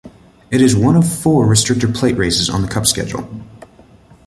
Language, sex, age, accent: English, male, 19-29, United States English